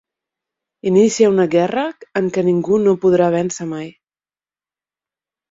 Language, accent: Catalan, Barceloní